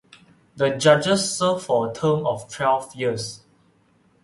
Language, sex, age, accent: English, male, 19-29, Malaysian English